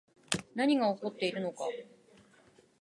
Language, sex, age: Japanese, female, 19-29